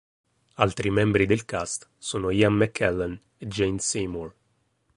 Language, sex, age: Italian, male, 30-39